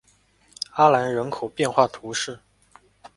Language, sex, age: Chinese, male, 19-29